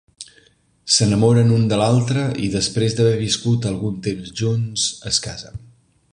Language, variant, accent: Catalan, Central, central